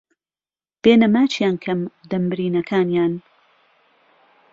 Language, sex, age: Central Kurdish, female, 30-39